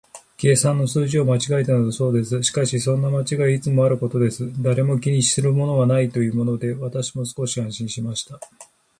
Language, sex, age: Japanese, male, 50-59